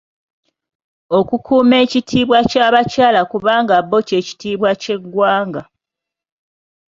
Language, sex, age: Ganda, female, 30-39